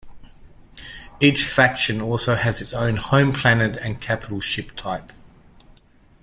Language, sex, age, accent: English, male, 50-59, Australian English